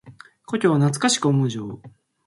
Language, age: Japanese, 19-29